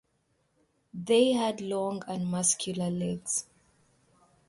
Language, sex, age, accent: English, female, 30-39, United States English